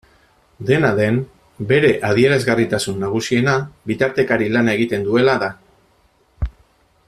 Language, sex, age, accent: Basque, male, 40-49, Erdialdekoa edo Nafarra (Gipuzkoa, Nafarroa)